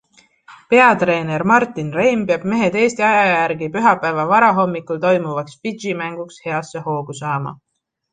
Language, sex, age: Estonian, female, 19-29